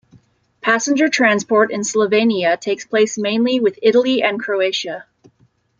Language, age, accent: English, 30-39, United States English